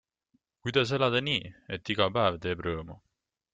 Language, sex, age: Estonian, male, 19-29